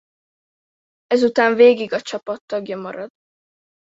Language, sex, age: Hungarian, female, under 19